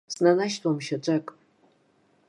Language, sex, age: Abkhazian, female, 50-59